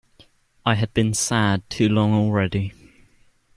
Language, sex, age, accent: English, male, under 19, England English